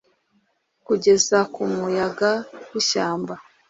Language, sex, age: Kinyarwanda, female, 19-29